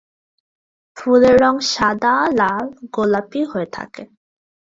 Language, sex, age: Bengali, female, 19-29